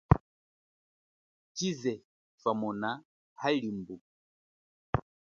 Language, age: Chokwe, 40-49